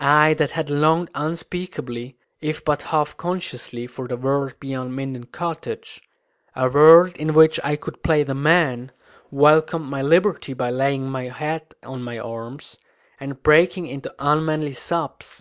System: none